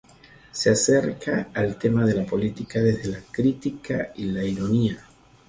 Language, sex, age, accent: Spanish, male, 40-49, Caribe: Cuba, Venezuela, Puerto Rico, República Dominicana, Panamá, Colombia caribeña, México caribeño, Costa del golfo de México